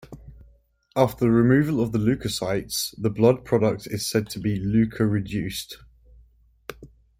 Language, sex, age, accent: English, male, 19-29, England English